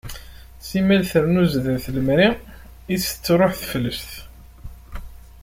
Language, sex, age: Kabyle, male, 19-29